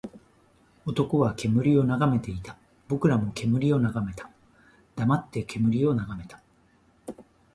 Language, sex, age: Japanese, male, 50-59